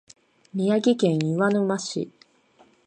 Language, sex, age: Japanese, female, 19-29